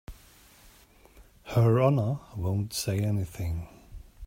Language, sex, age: English, male, 40-49